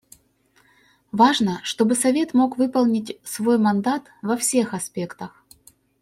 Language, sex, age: Russian, female, 40-49